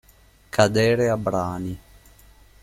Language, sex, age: Italian, male, 19-29